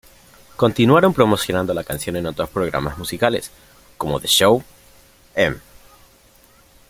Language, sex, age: Spanish, male, under 19